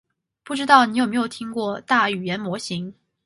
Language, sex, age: Chinese, female, 19-29